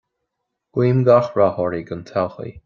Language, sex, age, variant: Irish, male, 30-39, Gaeilge Chonnacht